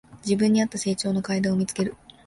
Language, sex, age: Japanese, female, 19-29